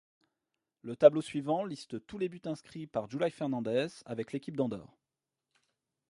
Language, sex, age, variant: French, male, 30-39, Français de métropole